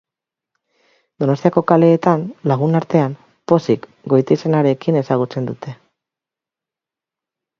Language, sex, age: Basque, female, 40-49